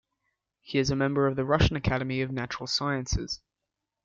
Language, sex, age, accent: English, male, under 19, Australian English